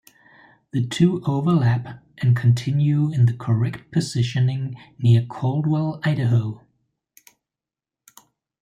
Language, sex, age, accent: English, male, 40-49, England English